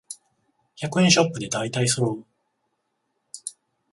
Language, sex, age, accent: Japanese, male, 40-49, 関西